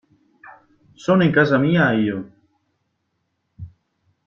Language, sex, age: Italian, male, 19-29